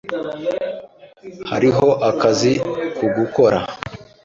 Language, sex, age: Kinyarwanda, male, 19-29